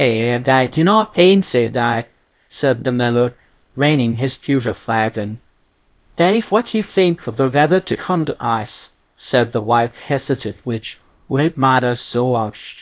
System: TTS, VITS